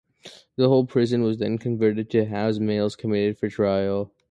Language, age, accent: English, under 19, United States English